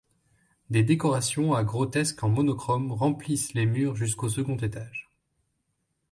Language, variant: French, Français de métropole